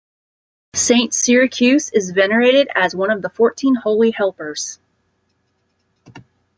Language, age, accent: English, 30-39, United States English